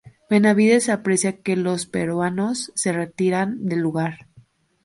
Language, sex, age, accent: Spanish, female, 19-29, México